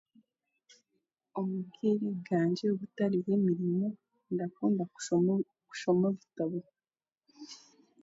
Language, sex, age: Chiga, female, 19-29